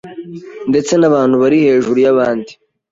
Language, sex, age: Kinyarwanda, male, 19-29